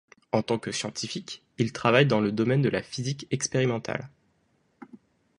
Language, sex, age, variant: French, male, 19-29, Français de métropole